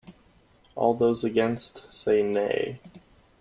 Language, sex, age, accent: English, male, 19-29, United States English